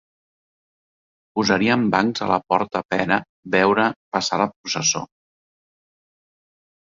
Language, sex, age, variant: Catalan, male, 40-49, Central